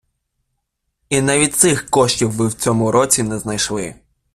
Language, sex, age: Ukrainian, male, under 19